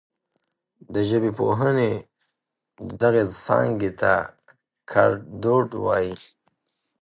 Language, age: Pashto, 19-29